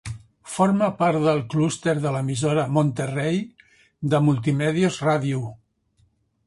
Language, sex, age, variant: Catalan, male, 60-69, Central